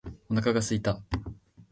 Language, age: Japanese, under 19